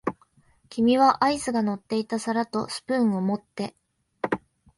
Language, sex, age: Japanese, female, 19-29